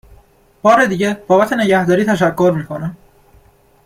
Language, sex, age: Persian, male, under 19